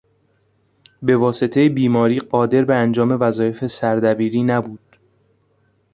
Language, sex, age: Persian, male, 19-29